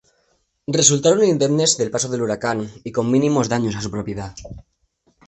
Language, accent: Spanish, España: Centro-Sur peninsular (Madrid, Toledo, Castilla-La Mancha)